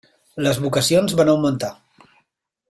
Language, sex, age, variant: Catalan, male, 30-39, Central